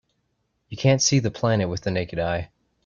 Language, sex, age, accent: English, male, 19-29, United States English